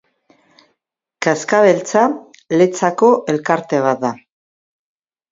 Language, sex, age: Basque, female, 60-69